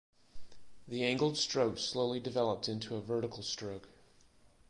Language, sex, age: English, male, 40-49